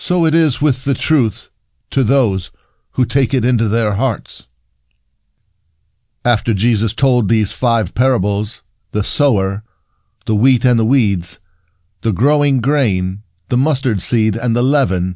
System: none